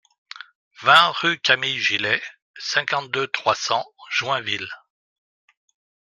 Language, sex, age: French, male, 60-69